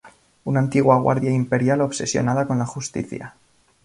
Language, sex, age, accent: Spanish, male, 19-29, España: Centro-Sur peninsular (Madrid, Toledo, Castilla-La Mancha)